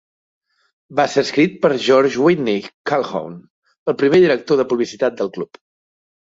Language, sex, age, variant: Catalan, male, 30-39, Central